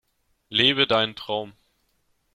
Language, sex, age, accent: German, male, 19-29, Deutschland Deutsch